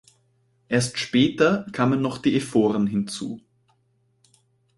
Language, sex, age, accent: German, male, 19-29, Österreichisches Deutsch